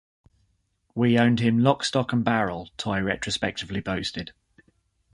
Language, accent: English, England English